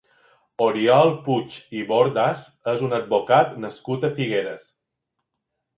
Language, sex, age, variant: Catalan, male, 40-49, Balear